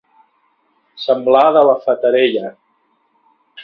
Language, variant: Catalan, Central